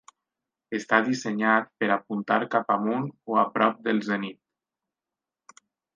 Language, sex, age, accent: Catalan, male, 19-29, valencià